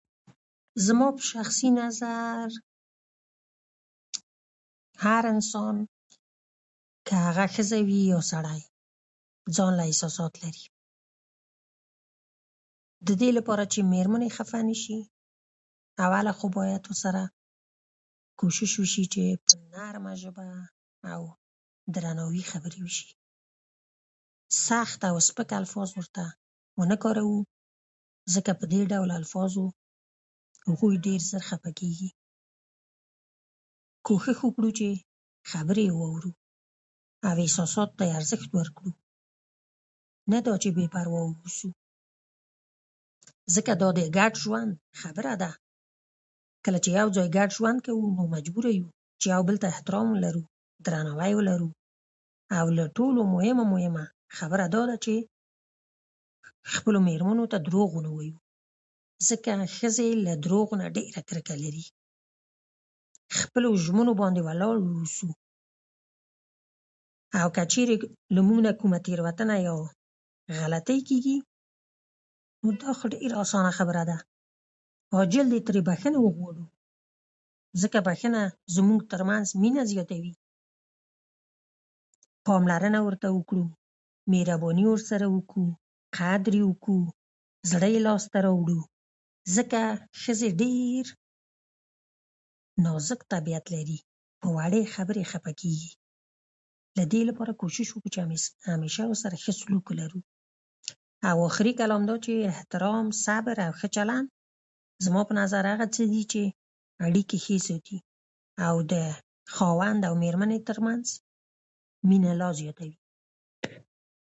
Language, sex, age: Pashto, female, 50-59